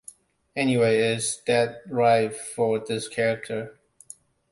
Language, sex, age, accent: English, male, 19-29, Hong Kong English